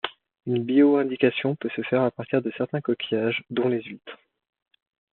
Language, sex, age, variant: French, male, 19-29, Français de métropole